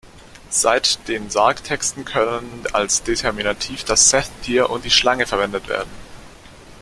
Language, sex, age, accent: German, male, under 19, Deutschland Deutsch